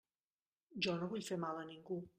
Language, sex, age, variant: Catalan, female, 40-49, Central